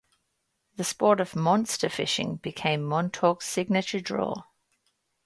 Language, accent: English, Australian English